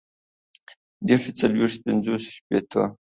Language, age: Pashto, under 19